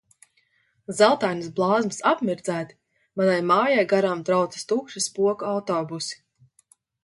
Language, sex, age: Latvian, female, 30-39